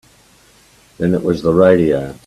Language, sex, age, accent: English, male, 80-89, Australian English